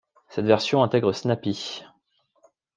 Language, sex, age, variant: French, male, 19-29, Français de métropole